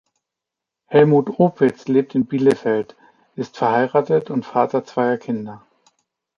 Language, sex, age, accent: German, male, 40-49, Deutschland Deutsch